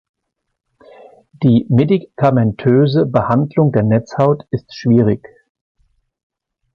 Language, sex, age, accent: German, male, 50-59, Deutschland Deutsch